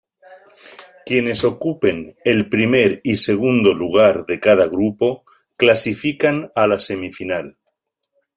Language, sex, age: Spanish, male, 50-59